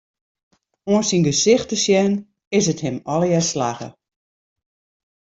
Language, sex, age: Western Frisian, female, 60-69